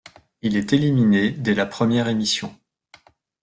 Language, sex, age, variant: French, male, 40-49, Français de métropole